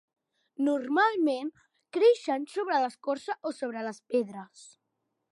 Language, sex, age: Catalan, female, 40-49